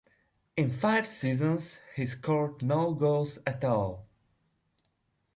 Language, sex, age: English, male, 19-29